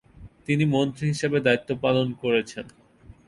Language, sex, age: Bengali, male, under 19